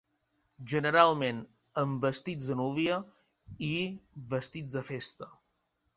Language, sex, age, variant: Catalan, male, 30-39, Balear